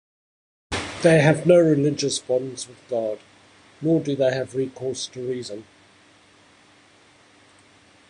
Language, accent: English, Southern African (South Africa, Zimbabwe, Namibia)